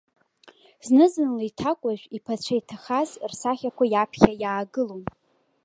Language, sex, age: Abkhazian, female, under 19